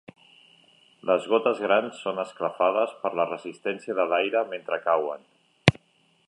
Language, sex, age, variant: Catalan, male, 50-59, Septentrional